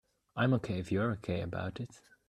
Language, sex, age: English, male, 19-29